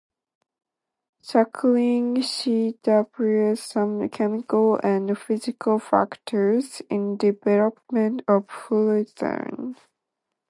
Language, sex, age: English, female, 19-29